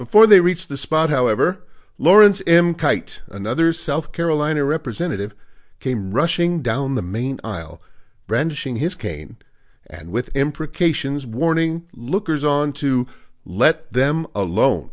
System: none